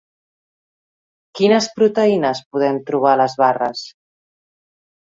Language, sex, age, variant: Catalan, female, 40-49, Central